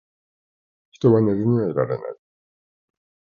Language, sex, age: Japanese, male, 50-59